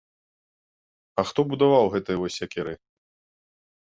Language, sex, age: Belarusian, male, 30-39